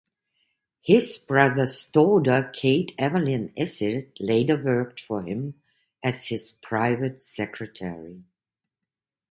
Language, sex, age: English, female, 50-59